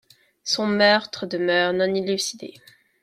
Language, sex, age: French, female, 30-39